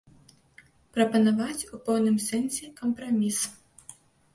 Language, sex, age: Belarusian, female, 19-29